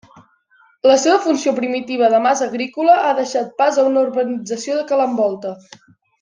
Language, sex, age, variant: Catalan, male, under 19, Central